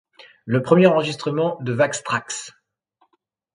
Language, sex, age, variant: French, male, 50-59, Français de métropole